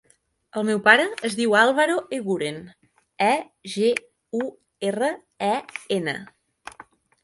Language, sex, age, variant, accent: Catalan, female, 30-39, Central, Girona